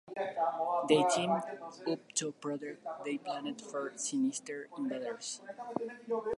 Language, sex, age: Spanish, male, under 19